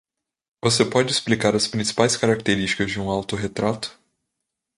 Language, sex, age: Portuguese, male, 19-29